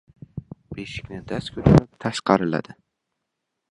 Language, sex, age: Uzbek, male, 19-29